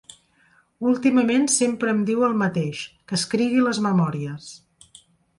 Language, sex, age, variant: Catalan, female, 50-59, Central